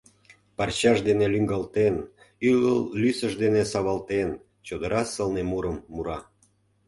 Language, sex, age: Mari, male, 50-59